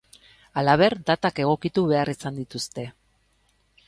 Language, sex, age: Basque, female, 40-49